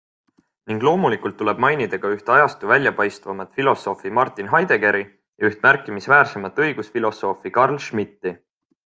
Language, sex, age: Estonian, male, 19-29